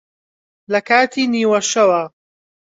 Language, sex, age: Central Kurdish, male, 19-29